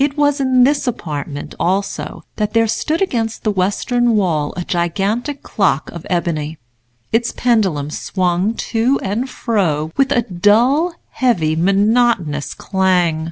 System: none